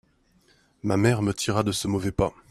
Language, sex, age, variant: French, male, 30-39, Français de métropole